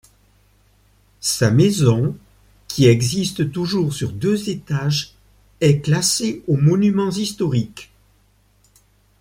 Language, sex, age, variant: French, male, 70-79, Français de métropole